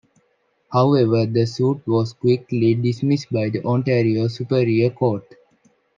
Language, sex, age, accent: English, male, 19-29, India and South Asia (India, Pakistan, Sri Lanka)